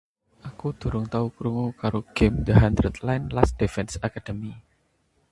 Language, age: Javanese, 30-39